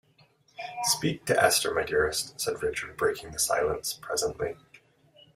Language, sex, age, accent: English, male, 30-39, Canadian English